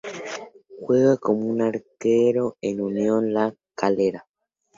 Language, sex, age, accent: Spanish, male, under 19, México